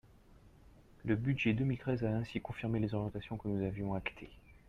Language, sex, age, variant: French, male, 40-49, Français de métropole